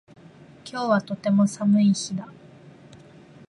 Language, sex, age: Japanese, female, 19-29